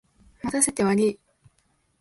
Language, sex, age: Japanese, female, 19-29